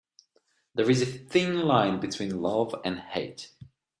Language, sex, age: English, male, 19-29